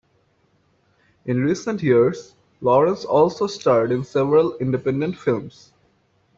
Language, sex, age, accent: English, male, 19-29, India and South Asia (India, Pakistan, Sri Lanka)